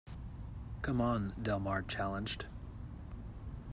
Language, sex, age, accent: English, male, 30-39, United States English